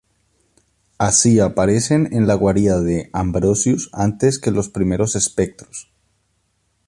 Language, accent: Spanish, Andino-Pacífico: Colombia, Perú, Ecuador, oeste de Bolivia y Venezuela andina